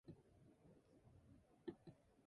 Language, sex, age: English, female, 19-29